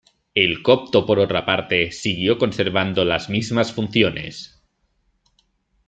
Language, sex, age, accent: Spanish, male, 30-39, España: Norte peninsular (Asturias, Castilla y León, Cantabria, País Vasco, Navarra, Aragón, La Rioja, Guadalajara, Cuenca)